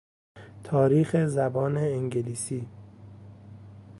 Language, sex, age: Persian, male, 19-29